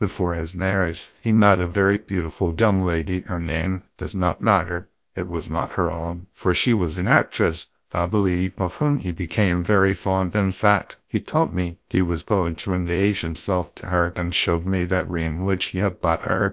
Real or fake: fake